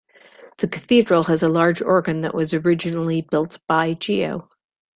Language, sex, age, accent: English, female, 40-49, Canadian English